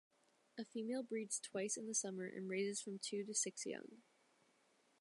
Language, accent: English, United States English